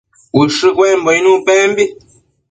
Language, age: Matsés, under 19